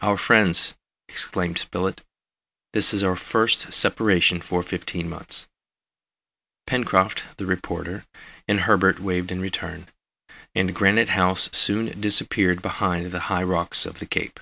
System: none